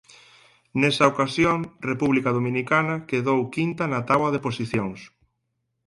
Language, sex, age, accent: Galician, male, 19-29, Atlántico (seseo e gheada)